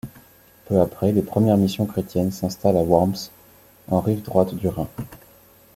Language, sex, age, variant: French, male, 40-49, Français de métropole